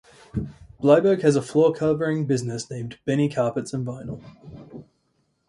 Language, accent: English, Australian English